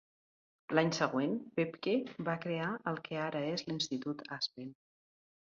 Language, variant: Catalan, Central